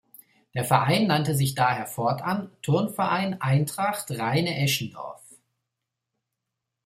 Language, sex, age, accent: German, male, 30-39, Deutschland Deutsch